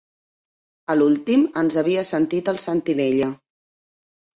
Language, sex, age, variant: Catalan, female, 50-59, Central